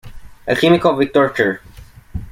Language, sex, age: Spanish, male, under 19